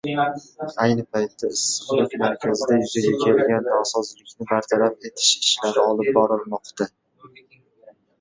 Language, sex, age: Uzbek, male, 19-29